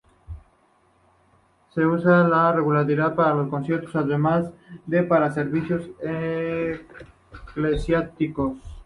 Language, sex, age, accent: Spanish, male, 19-29, México